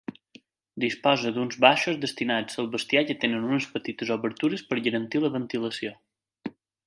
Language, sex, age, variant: Catalan, male, 19-29, Balear